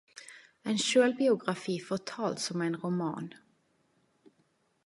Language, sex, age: Norwegian Nynorsk, female, 30-39